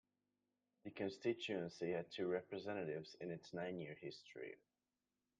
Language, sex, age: English, male, under 19